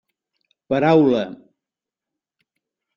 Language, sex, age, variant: Catalan, male, 60-69, Central